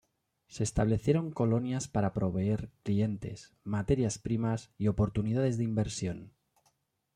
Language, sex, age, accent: Spanish, male, 40-49, España: Norte peninsular (Asturias, Castilla y León, Cantabria, País Vasco, Navarra, Aragón, La Rioja, Guadalajara, Cuenca)